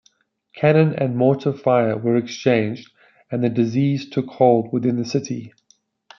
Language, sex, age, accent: English, male, 40-49, Southern African (South Africa, Zimbabwe, Namibia)